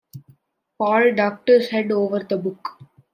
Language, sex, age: English, male, under 19